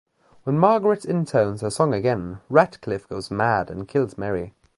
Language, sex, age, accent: English, male, under 19, England English